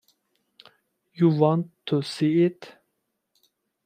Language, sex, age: English, male, 19-29